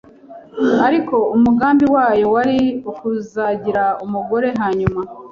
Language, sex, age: Kinyarwanda, female, 40-49